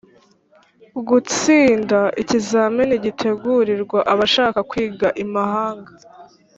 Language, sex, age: Kinyarwanda, female, under 19